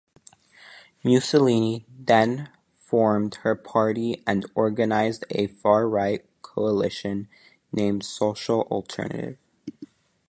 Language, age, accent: English, under 19, United States English